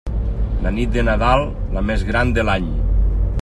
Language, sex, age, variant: Catalan, male, 40-49, Nord-Occidental